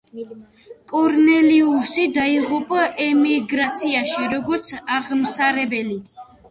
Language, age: Georgian, 30-39